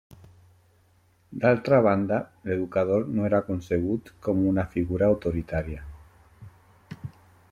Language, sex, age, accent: Catalan, male, 40-49, valencià